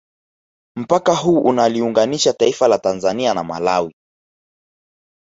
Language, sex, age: Swahili, male, 19-29